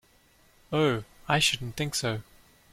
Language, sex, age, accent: English, male, 19-29, Southern African (South Africa, Zimbabwe, Namibia)